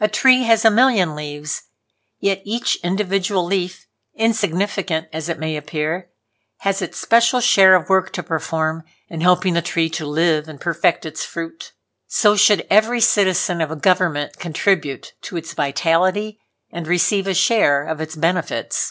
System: none